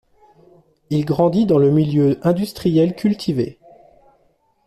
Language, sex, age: French, male, 40-49